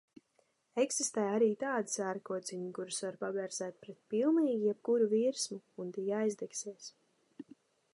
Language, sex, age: Latvian, female, under 19